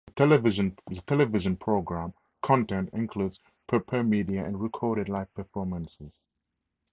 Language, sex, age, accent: English, male, 30-39, Southern African (South Africa, Zimbabwe, Namibia)